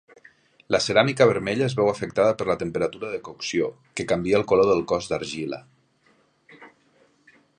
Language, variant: Catalan, Nord-Occidental